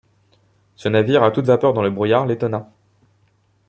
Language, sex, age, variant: French, male, 19-29, Français de métropole